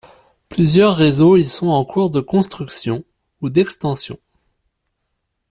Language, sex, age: French, male, 40-49